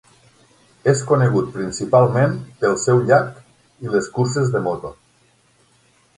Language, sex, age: Catalan, male, 50-59